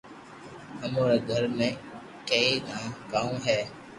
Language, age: Loarki, under 19